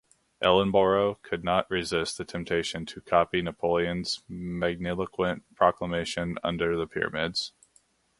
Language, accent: English, United States English